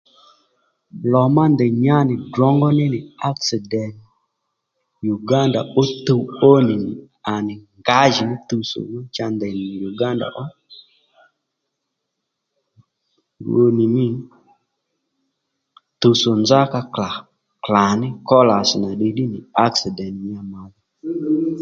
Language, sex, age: Lendu, male, 30-39